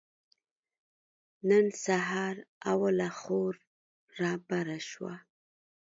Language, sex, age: Pashto, female, 30-39